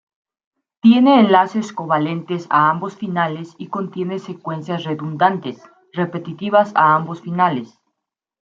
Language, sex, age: Spanish, female, 19-29